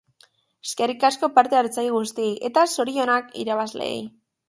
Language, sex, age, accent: Basque, female, under 19, Mendebalekoa (Araba, Bizkaia, Gipuzkoako mendebaleko herri batzuk)